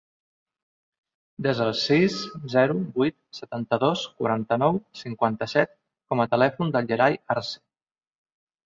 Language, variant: Catalan, Central